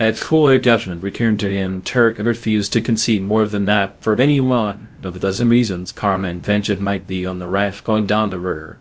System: TTS, VITS